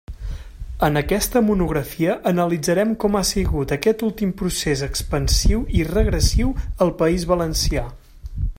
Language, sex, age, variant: Catalan, male, 30-39, Central